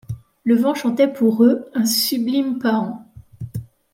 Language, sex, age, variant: French, female, 40-49, Français de métropole